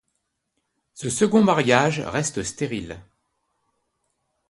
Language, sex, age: French, male, 60-69